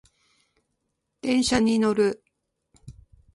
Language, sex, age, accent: Japanese, female, 50-59, 標準語